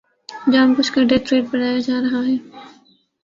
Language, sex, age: Urdu, male, 19-29